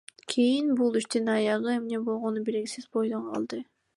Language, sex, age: Kyrgyz, female, under 19